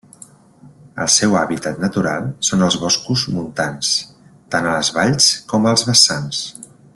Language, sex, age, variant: Catalan, male, 40-49, Central